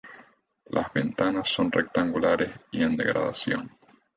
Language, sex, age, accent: Spanish, male, 19-29, Caribe: Cuba, Venezuela, Puerto Rico, República Dominicana, Panamá, Colombia caribeña, México caribeño, Costa del golfo de México